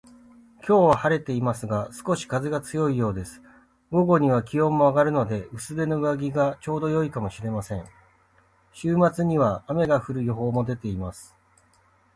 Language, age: Japanese, 40-49